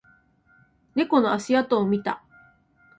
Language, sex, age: Japanese, female, 19-29